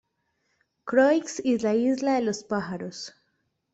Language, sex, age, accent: Spanish, female, 19-29, Caribe: Cuba, Venezuela, Puerto Rico, República Dominicana, Panamá, Colombia caribeña, México caribeño, Costa del golfo de México